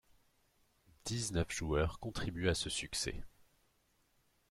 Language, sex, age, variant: French, male, 19-29, Français de métropole